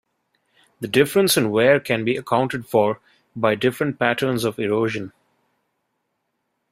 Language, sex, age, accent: English, male, 19-29, India and South Asia (India, Pakistan, Sri Lanka)